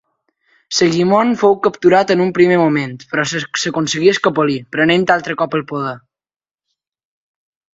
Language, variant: Catalan, Balear